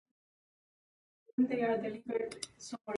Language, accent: English, United States English